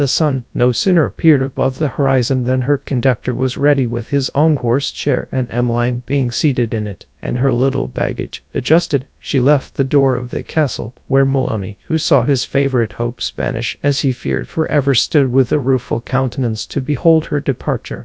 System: TTS, GradTTS